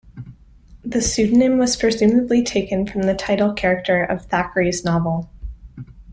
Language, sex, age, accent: English, female, 19-29, United States English